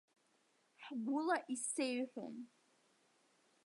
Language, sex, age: Abkhazian, female, under 19